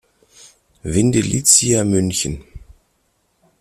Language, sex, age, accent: German, male, 40-49, Deutschland Deutsch